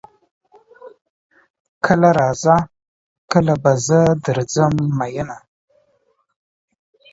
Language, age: Pashto, 19-29